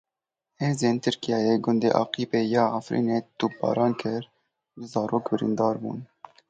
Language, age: Kurdish, 19-29